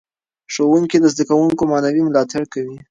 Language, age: Pashto, 19-29